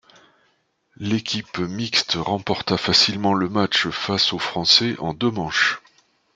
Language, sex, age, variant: French, male, 60-69, Français de métropole